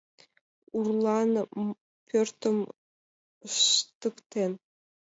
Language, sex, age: Mari, female, 19-29